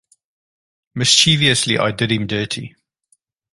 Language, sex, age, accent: English, male, 40-49, Southern African (South Africa, Zimbabwe, Namibia)